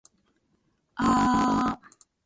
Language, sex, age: Japanese, female, 30-39